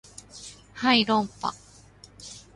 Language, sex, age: Japanese, female, 30-39